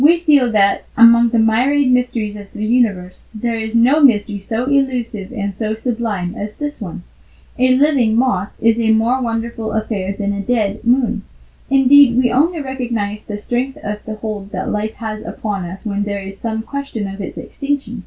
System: none